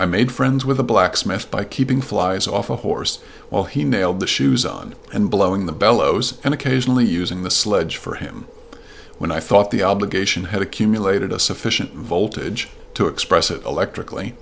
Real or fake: real